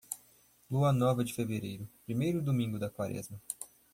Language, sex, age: Portuguese, male, 19-29